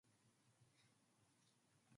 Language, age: English, 19-29